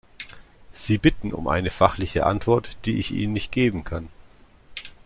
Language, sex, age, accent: German, male, 30-39, Deutschland Deutsch